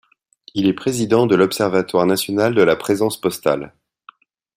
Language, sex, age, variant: French, male, 30-39, Français de métropole